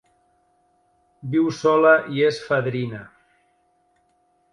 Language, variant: Catalan, Central